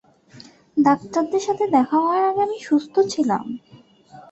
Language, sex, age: Bengali, female, 19-29